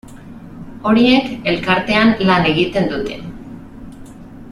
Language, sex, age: Basque, female, 40-49